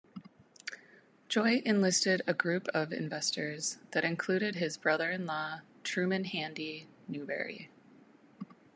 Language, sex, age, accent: English, female, 30-39, United States English